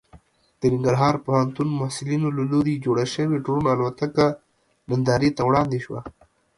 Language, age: Pashto, 19-29